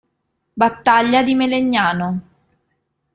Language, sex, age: Italian, female, 30-39